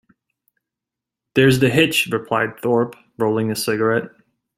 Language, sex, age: English, male, 30-39